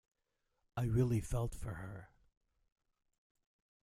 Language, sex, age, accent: English, male, 40-49, United States English